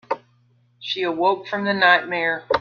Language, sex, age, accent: English, female, 50-59, United States English